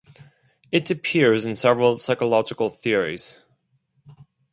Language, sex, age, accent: English, male, 30-39, United States English